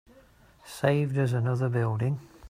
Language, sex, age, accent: English, male, 40-49, England English